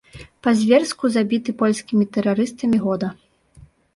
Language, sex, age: Belarusian, female, 19-29